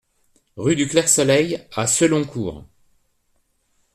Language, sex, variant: French, male, Français de métropole